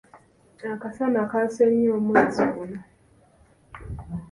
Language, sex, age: Ganda, female, 19-29